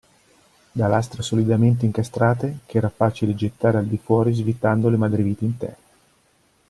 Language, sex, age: Italian, male, 40-49